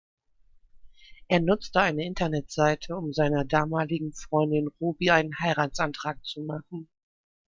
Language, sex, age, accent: German, female, 30-39, Deutschland Deutsch